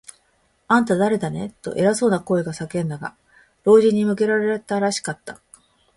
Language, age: Japanese, 40-49